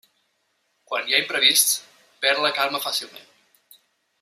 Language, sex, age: Catalan, male, 40-49